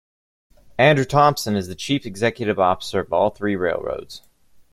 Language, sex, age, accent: English, male, 19-29, United States English